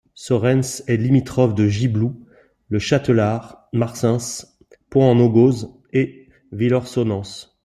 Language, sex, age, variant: French, male, 50-59, Français de métropole